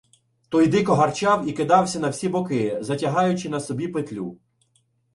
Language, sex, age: Ukrainian, male, 19-29